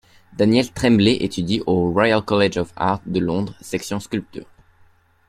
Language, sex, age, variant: French, male, 19-29, Français de métropole